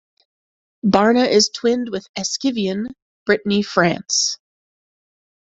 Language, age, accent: English, 30-39, United States English